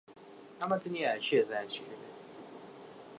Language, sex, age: Central Kurdish, male, 19-29